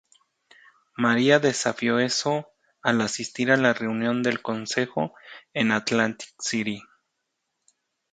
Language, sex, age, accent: Spanish, male, 40-49, México